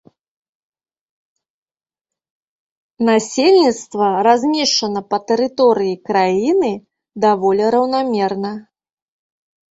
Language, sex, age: Belarusian, female, 30-39